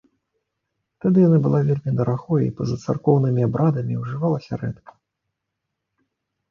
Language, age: Belarusian, 40-49